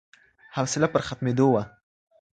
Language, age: Pashto, under 19